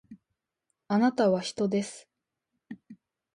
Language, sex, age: Japanese, female, under 19